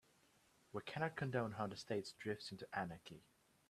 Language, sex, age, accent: English, male, 19-29, England English